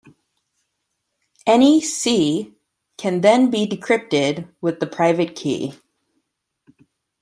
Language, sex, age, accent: English, female, 30-39, United States English